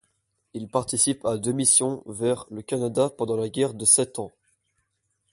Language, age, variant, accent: French, under 19, Français d'Europe, Français de Belgique